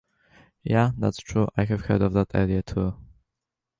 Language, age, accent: English, under 19, England English